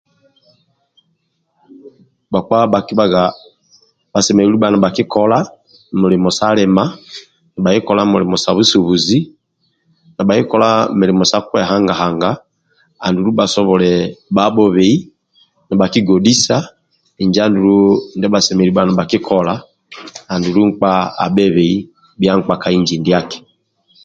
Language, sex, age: Amba (Uganda), male, 50-59